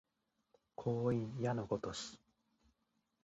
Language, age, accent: Japanese, 19-29, 標準語